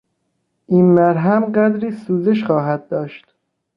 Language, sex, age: Persian, male, 19-29